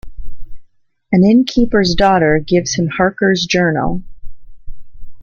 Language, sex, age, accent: English, female, 30-39, United States English